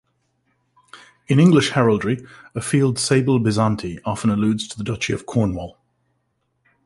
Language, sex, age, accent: English, male, 40-49, Irish English